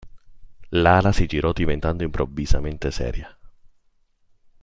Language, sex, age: Italian, male, 19-29